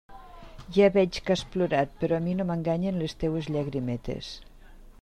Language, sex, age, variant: Catalan, female, 60-69, Nord-Occidental